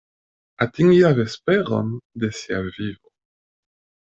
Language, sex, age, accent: Esperanto, male, 19-29, Internacia